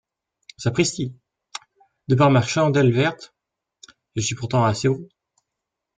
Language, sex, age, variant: French, male, 19-29, Français de métropole